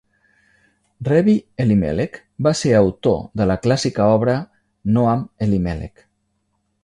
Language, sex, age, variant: Catalan, male, 50-59, Central